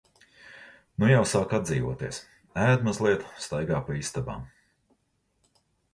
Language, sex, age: Latvian, male, 40-49